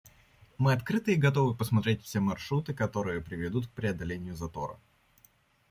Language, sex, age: Russian, male, under 19